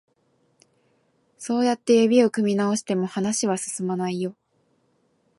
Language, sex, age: Japanese, female, 19-29